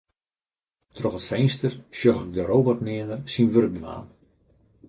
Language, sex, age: Western Frisian, male, 50-59